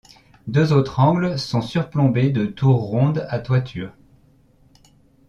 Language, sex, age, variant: French, male, 30-39, Français de métropole